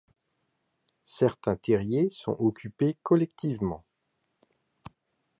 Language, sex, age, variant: French, male, 50-59, Français de métropole